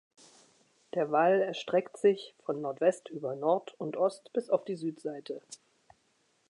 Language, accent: German, Deutschland Deutsch